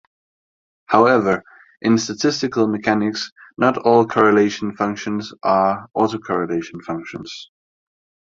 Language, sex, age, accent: English, male, 19-29, United States English